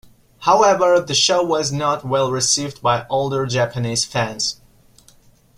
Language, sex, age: English, male, 19-29